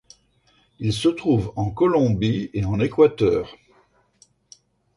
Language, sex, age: French, male, 60-69